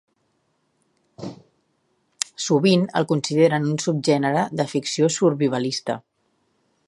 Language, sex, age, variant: Catalan, female, 30-39, Central